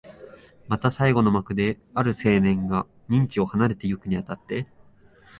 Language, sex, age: Japanese, male, 19-29